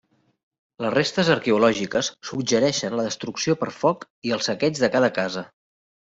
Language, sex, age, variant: Catalan, male, 30-39, Central